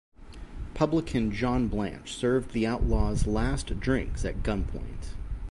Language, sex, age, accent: English, male, 40-49, United States English